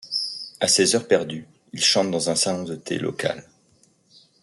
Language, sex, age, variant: French, male, 40-49, Français de métropole